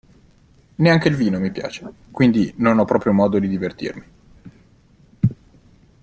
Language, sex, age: Italian, male, 19-29